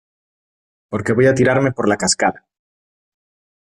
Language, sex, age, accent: Spanish, male, 30-39, España: Norte peninsular (Asturias, Castilla y León, Cantabria, País Vasco, Navarra, Aragón, La Rioja, Guadalajara, Cuenca)